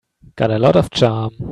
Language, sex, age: English, male, 19-29